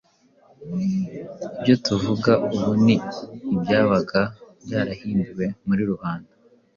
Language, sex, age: Kinyarwanda, male, 19-29